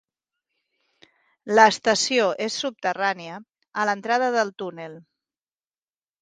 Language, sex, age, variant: Catalan, female, 50-59, Central